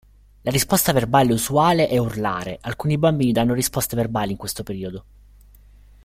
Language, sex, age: Italian, male, 30-39